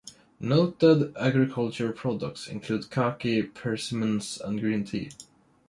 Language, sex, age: English, male, under 19